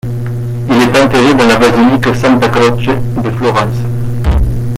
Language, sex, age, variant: French, male, 19-29, Français de métropole